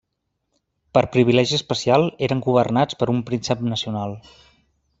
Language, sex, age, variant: Catalan, male, 30-39, Central